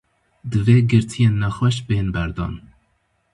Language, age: Kurdish, 19-29